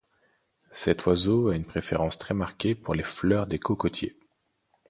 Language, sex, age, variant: French, male, 19-29, Français de métropole